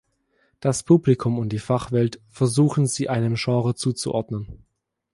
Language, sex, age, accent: German, male, 19-29, Deutschland Deutsch